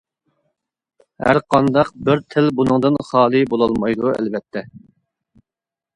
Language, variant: Uyghur, ئۇيغۇر تىلى